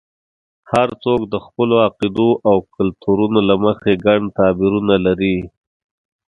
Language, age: Pashto, 30-39